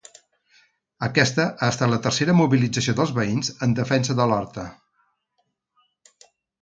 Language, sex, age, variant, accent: Catalan, male, 50-59, Central, central